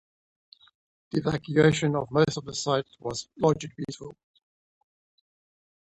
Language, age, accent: English, 50-59, Southern African (South Africa, Zimbabwe, Namibia)